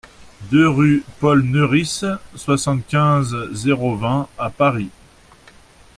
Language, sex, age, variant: French, male, 40-49, Français de métropole